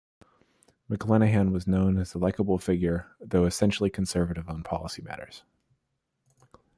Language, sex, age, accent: English, male, 19-29, United States English